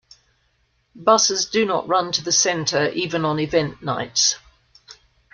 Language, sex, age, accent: English, female, 50-59, Australian English